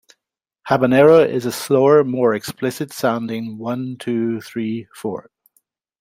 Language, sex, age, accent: English, male, 50-59, Irish English